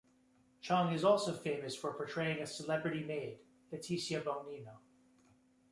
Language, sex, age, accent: English, male, 19-29, United States English